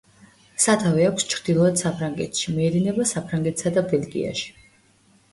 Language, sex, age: Georgian, female, 19-29